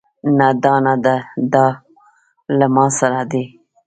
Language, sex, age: Pashto, female, 50-59